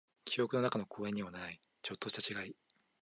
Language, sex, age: Japanese, male, 19-29